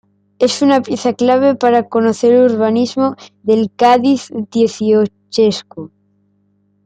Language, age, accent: Spanish, 40-49, España: Norte peninsular (Asturias, Castilla y León, Cantabria, País Vasco, Navarra, Aragón, La Rioja, Guadalajara, Cuenca)